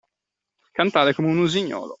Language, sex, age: Italian, male, 19-29